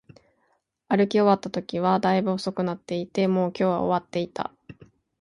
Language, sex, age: Japanese, female, 19-29